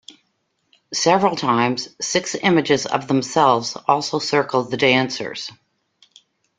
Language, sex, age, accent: English, female, 50-59, United States English